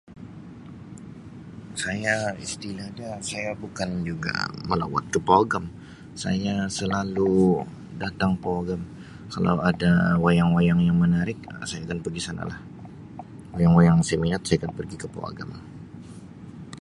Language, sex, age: Sabah Malay, male, 19-29